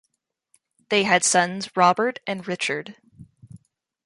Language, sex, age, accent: English, female, 19-29, Canadian English